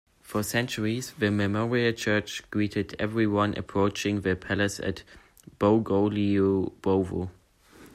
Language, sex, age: English, male, under 19